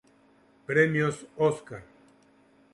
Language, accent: Spanish, México